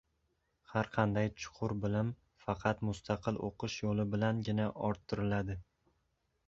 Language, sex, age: Uzbek, male, 19-29